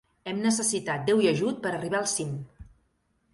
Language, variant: Catalan, Central